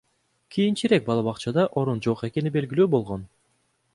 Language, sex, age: Kyrgyz, male, 19-29